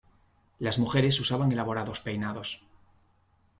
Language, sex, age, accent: Spanish, male, 19-29, España: Norte peninsular (Asturias, Castilla y León, Cantabria, País Vasco, Navarra, Aragón, La Rioja, Guadalajara, Cuenca)